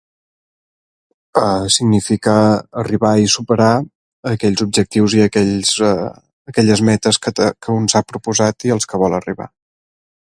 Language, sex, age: Catalan, male, 30-39